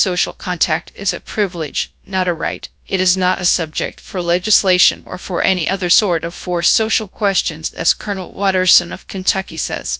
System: TTS, GradTTS